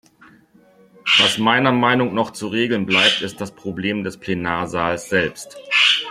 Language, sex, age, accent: German, male, 40-49, Deutschland Deutsch